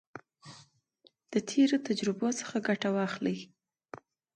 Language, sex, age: Pashto, female, 19-29